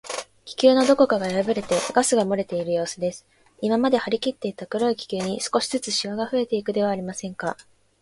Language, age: Japanese, 19-29